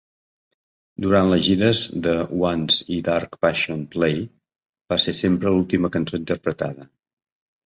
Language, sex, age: Catalan, male, 50-59